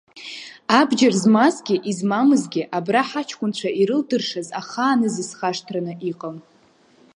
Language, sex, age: Abkhazian, female, under 19